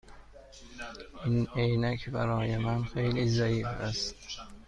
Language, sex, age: Persian, male, 30-39